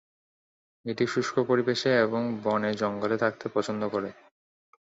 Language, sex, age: Bengali, male, 19-29